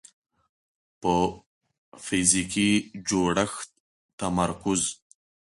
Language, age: Pashto, 30-39